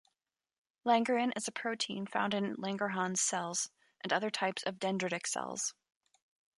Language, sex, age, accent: English, female, 30-39, United States English